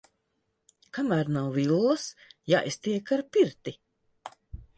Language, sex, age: Latvian, female, 60-69